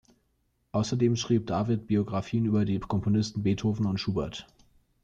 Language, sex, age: German, male, 19-29